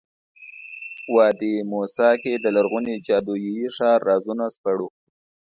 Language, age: Pashto, 30-39